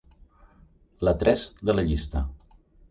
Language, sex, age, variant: Catalan, male, 50-59, Central